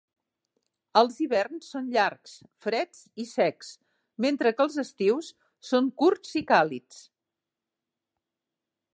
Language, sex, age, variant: Catalan, female, 60-69, Central